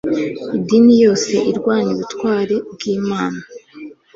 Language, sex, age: Kinyarwanda, female, 19-29